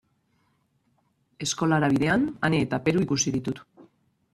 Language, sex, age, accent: Basque, female, 40-49, Mendebalekoa (Araba, Bizkaia, Gipuzkoako mendebaleko herri batzuk)